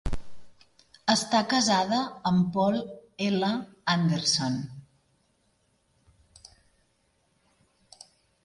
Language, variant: Catalan, Central